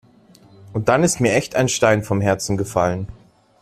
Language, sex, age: German, male, 19-29